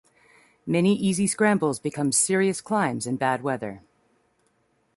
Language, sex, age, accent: English, female, 30-39, United States English